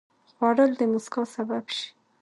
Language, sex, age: Pashto, female, 19-29